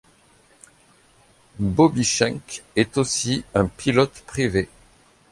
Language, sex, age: French, male, 50-59